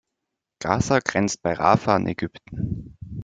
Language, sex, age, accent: German, male, 19-29, Österreichisches Deutsch